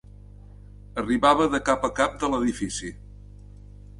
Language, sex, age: Catalan, male, 60-69